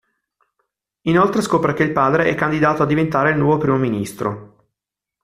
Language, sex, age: Italian, male, 40-49